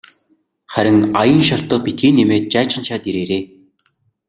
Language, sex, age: Mongolian, male, 19-29